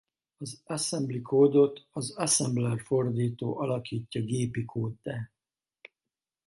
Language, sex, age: Hungarian, male, 50-59